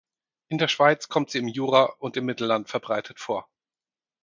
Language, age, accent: German, 40-49, Deutschland Deutsch